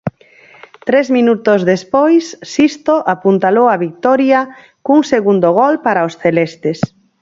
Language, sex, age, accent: Galician, female, 50-59, Normativo (estándar)